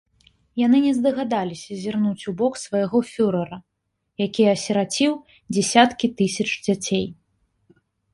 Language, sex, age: Belarusian, female, 30-39